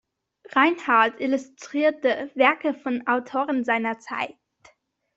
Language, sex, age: German, female, 19-29